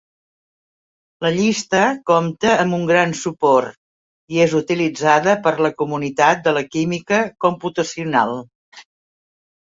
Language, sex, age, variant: Catalan, female, 70-79, Central